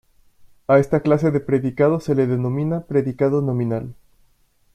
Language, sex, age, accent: Spanish, male, 19-29, México